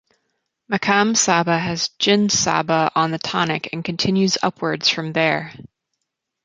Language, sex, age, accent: English, female, 30-39, United States English